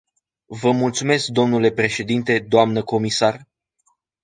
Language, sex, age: Romanian, male, 19-29